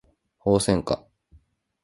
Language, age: Japanese, 19-29